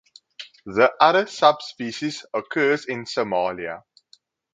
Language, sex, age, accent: English, male, 19-29, Southern African (South Africa, Zimbabwe, Namibia)